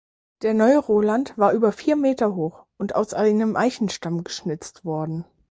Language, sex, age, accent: German, female, 19-29, Deutschland Deutsch